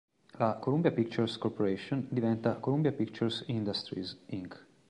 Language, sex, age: Italian, male, 40-49